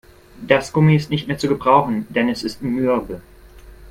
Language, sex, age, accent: German, male, 19-29, Deutschland Deutsch